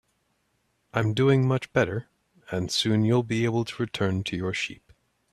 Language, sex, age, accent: English, male, 30-39, United States English